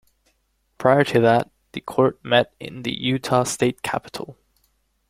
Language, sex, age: English, male, 19-29